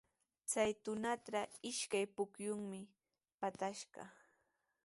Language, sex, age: Sihuas Ancash Quechua, female, 19-29